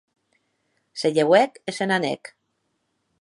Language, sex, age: Occitan, female, 50-59